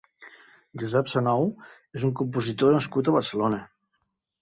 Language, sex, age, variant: Catalan, male, 50-59, Nord-Occidental